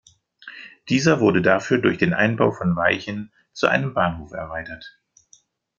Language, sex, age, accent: German, male, 50-59, Deutschland Deutsch